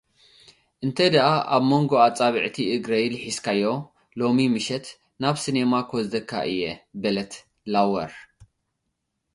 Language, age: Tigrinya, 19-29